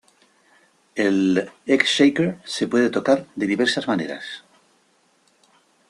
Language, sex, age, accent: Spanish, male, 60-69, España: Centro-Sur peninsular (Madrid, Toledo, Castilla-La Mancha)